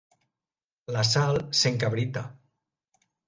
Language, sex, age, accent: Catalan, male, 60-69, valencià